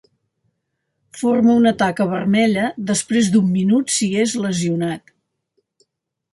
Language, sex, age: Catalan, female, 70-79